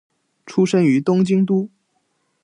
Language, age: Chinese, under 19